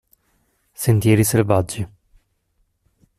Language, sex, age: Italian, male, 19-29